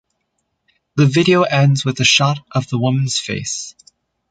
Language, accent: English, United States English